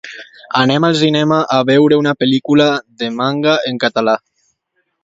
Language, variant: Catalan, Alacantí